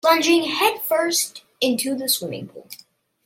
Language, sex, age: English, male, under 19